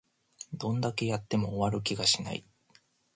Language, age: Japanese, 19-29